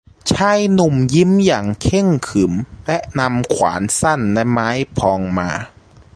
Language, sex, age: Thai, male, 19-29